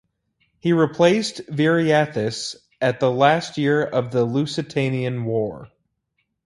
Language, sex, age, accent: English, male, 19-29, United States English